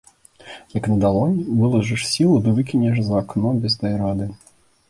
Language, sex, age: Belarusian, male, 19-29